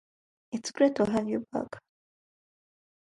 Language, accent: English, England English